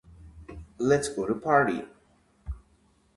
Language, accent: English, United States English